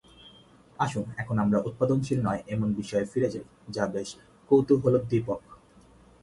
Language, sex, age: Bengali, male, 19-29